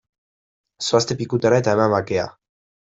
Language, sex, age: Basque, male, 19-29